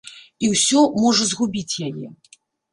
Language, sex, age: Belarusian, female, 40-49